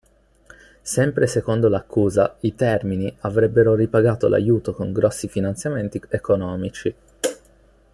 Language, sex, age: Italian, male, 19-29